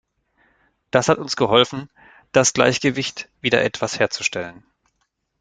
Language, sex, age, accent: German, male, 40-49, Deutschland Deutsch